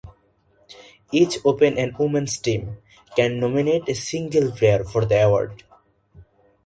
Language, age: English, 19-29